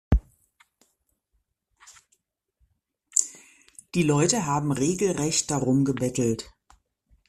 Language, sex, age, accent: German, female, 40-49, Deutschland Deutsch